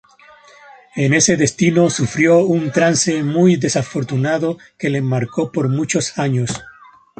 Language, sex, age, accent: Spanish, male, 30-39, España: Centro-Sur peninsular (Madrid, Toledo, Castilla-La Mancha)